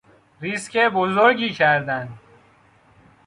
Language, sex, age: Persian, male, 19-29